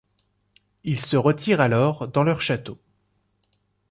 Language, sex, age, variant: French, male, 30-39, Français de métropole